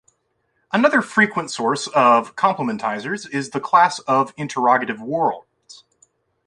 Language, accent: English, United States English